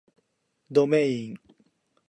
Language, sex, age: Japanese, male, 40-49